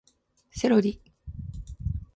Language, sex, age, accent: Japanese, female, 50-59, 標準語